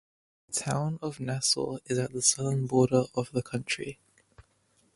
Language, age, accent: English, 19-29, England English